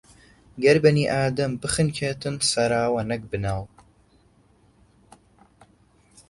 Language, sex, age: Central Kurdish, male, under 19